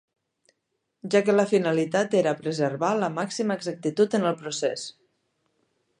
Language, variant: Catalan, Nord-Occidental